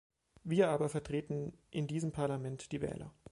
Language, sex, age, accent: German, male, 30-39, Deutschland Deutsch